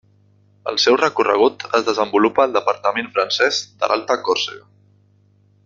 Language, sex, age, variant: Catalan, male, 19-29, Central